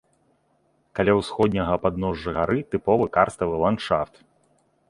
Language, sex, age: Belarusian, male, 30-39